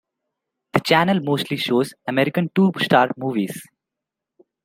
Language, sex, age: English, male, under 19